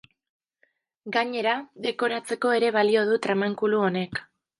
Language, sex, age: Basque, female, 19-29